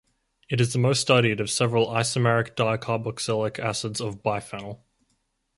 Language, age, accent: English, 19-29, Australian English